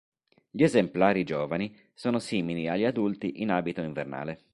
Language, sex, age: Italian, male, 40-49